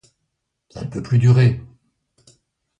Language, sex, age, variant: French, male, 60-69, Français de métropole